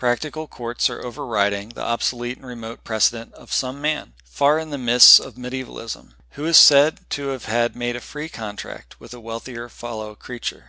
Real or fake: real